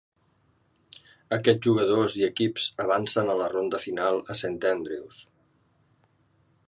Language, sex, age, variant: Catalan, male, 50-59, Central